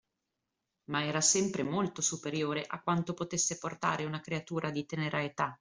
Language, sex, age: Italian, female, 30-39